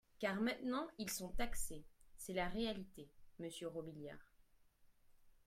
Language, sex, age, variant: French, male, 19-29, Français de métropole